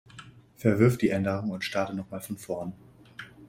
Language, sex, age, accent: German, male, under 19, Deutschland Deutsch